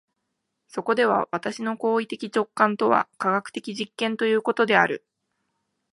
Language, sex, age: Japanese, female, 19-29